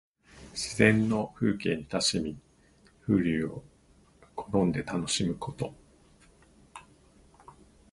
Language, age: Japanese, 40-49